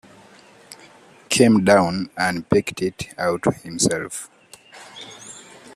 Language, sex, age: English, male, 19-29